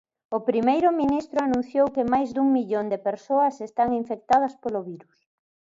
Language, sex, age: Galician, female, 50-59